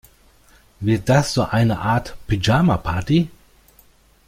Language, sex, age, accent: German, male, 40-49, Deutschland Deutsch